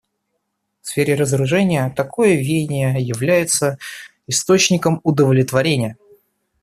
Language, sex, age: Russian, male, under 19